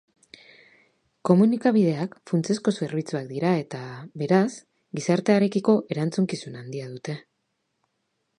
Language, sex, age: Basque, female, 40-49